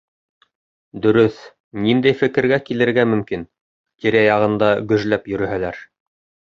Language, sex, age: Bashkir, male, 30-39